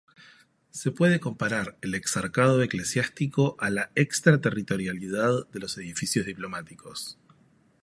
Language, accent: Spanish, Rioplatense: Argentina, Uruguay, este de Bolivia, Paraguay